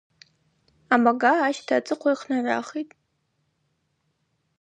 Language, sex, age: Abaza, female, 19-29